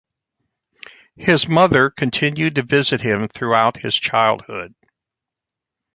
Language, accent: English, United States English